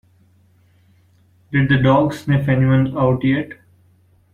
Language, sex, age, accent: English, male, 19-29, India and South Asia (India, Pakistan, Sri Lanka)